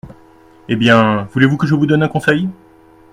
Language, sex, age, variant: French, male, 30-39, Français de métropole